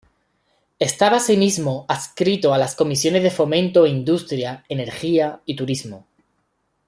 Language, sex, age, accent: Spanish, male, 30-39, España: Sur peninsular (Andalucia, Extremadura, Murcia)